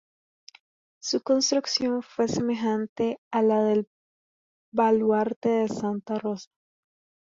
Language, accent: Spanish, América central